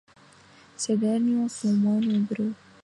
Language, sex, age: French, female, 19-29